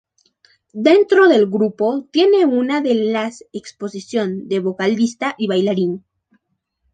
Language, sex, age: Spanish, female, 19-29